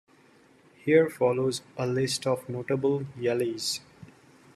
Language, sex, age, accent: English, male, 30-39, India and South Asia (India, Pakistan, Sri Lanka)